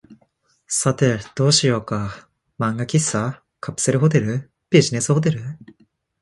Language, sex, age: Japanese, male, 19-29